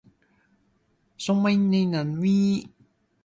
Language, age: Cantonese, 19-29